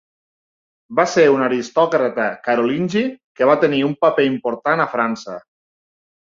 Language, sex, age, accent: Catalan, male, 30-39, Lleidatà